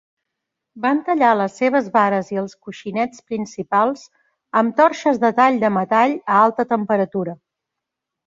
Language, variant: Catalan, Central